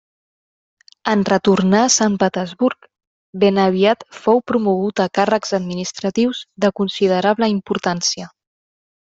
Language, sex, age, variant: Catalan, female, 19-29, Central